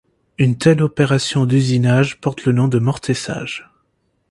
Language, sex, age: French, male, 19-29